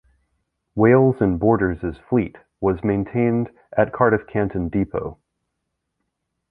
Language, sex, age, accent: English, male, 30-39, United States English